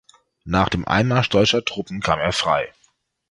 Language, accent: German, Deutschland Deutsch